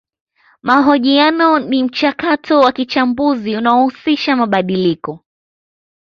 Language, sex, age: Swahili, female, 19-29